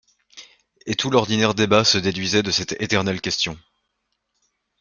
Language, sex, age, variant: French, male, 19-29, Français de métropole